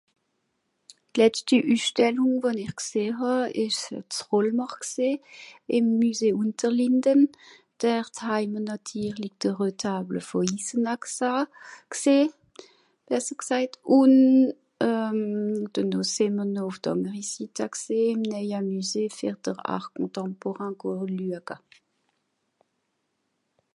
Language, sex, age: Swiss German, female, 40-49